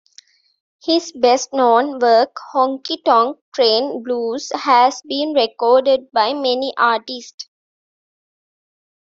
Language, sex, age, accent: English, female, 19-29, India and South Asia (India, Pakistan, Sri Lanka)